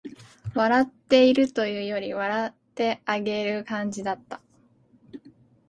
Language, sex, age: Japanese, female, 19-29